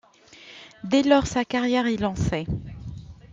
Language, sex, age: French, male, 40-49